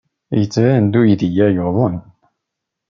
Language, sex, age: Kabyle, male, 30-39